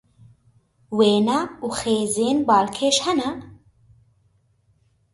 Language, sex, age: Kurdish, female, 19-29